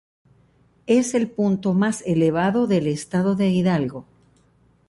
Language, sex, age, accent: Spanish, female, 60-69, Caribe: Cuba, Venezuela, Puerto Rico, República Dominicana, Panamá, Colombia caribeña, México caribeño, Costa del golfo de México